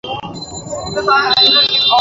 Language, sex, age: Bengali, male, 19-29